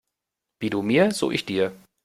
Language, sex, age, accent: German, male, 30-39, Deutschland Deutsch